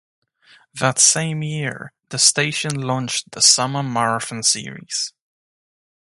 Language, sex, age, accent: English, male, 19-29, England English